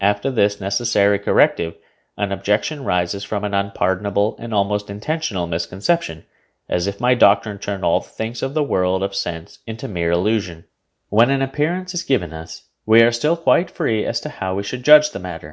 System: none